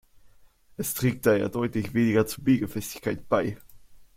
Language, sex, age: German, male, under 19